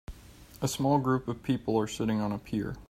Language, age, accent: English, 19-29, United States English